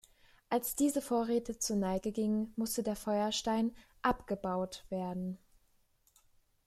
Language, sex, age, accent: German, female, 19-29, Deutschland Deutsch